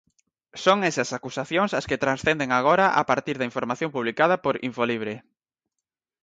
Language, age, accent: Galician, 19-29, Atlántico (seseo e gheada); Normativo (estándar)